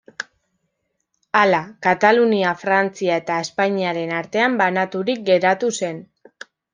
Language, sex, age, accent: Basque, female, 19-29, Mendebalekoa (Araba, Bizkaia, Gipuzkoako mendebaleko herri batzuk)